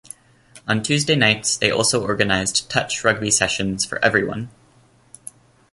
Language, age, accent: English, 19-29, Canadian English